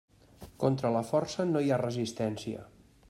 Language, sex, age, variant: Catalan, male, 50-59, Central